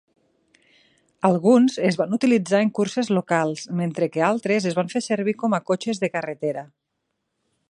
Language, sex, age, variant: Catalan, female, 30-39, Nord-Occidental